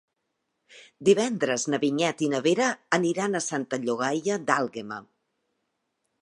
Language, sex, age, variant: Catalan, female, 40-49, Central